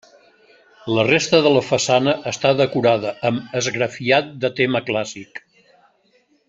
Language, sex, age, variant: Catalan, male, 70-79, Central